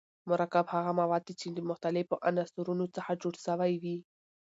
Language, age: Pashto, 19-29